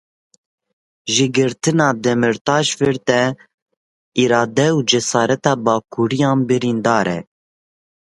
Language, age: Kurdish, 19-29